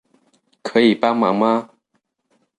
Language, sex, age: Chinese, male, under 19